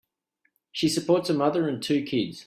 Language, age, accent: English, 40-49, Australian English